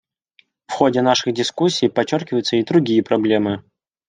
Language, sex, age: Russian, male, 19-29